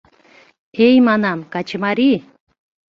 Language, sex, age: Mari, female, 40-49